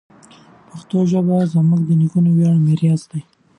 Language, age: Pashto, 19-29